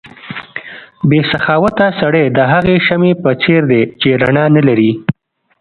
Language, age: Pashto, 30-39